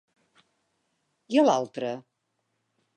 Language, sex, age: Catalan, female, 60-69